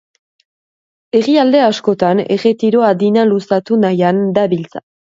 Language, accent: Basque, Nafar-lapurtarra edo Zuberotarra (Lapurdi, Nafarroa Beherea, Zuberoa)